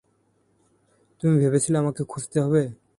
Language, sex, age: Bengali, male, 19-29